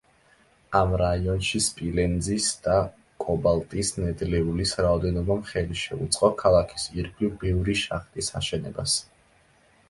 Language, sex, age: Georgian, male, 19-29